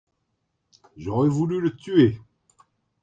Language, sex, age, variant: French, male, 40-49, Français de métropole